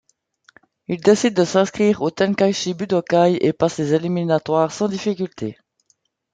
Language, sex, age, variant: French, female, 40-49, Français de métropole